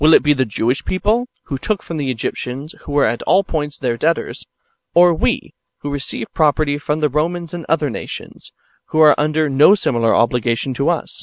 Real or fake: real